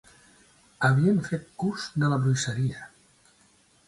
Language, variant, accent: Catalan, Central, central